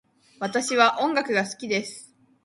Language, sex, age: Japanese, female, under 19